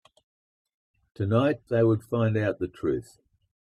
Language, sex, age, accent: English, male, 60-69, Australian English